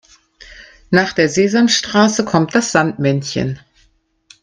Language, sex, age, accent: German, female, 50-59, Deutschland Deutsch